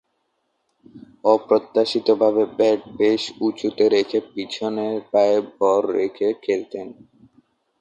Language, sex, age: Bengali, male, under 19